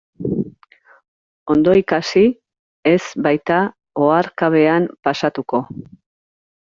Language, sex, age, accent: Basque, female, 40-49, Erdialdekoa edo Nafarra (Gipuzkoa, Nafarroa)